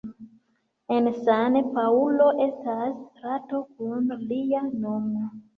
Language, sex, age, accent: Esperanto, female, 19-29, Internacia